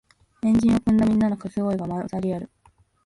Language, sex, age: Japanese, female, 19-29